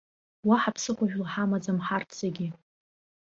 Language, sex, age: Abkhazian, female, under 19